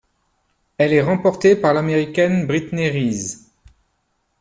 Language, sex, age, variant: French, male, 40-49, Français de métropole